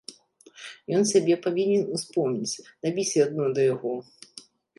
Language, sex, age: Belarusian, female, 30-39